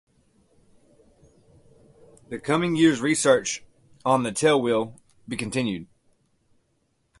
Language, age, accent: English, 30-39, United States English